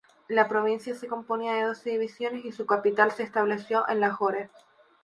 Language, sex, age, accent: Spanish, female, 19-29, España: Islas Canarias